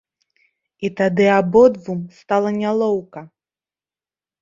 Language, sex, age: Belarusian, female, 30-39